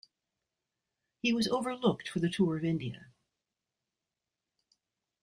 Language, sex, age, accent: English, female, 60-69, United States English